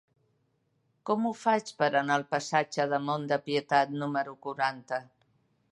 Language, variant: Catalan, Central